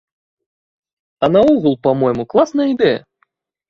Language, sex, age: Belarusian, male, 30-39